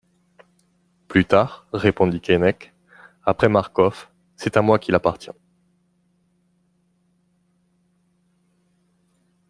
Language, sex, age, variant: French, male, 30-39, Français de métropole